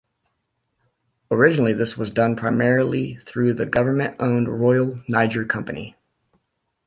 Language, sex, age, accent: English, male, 19-29, Irish English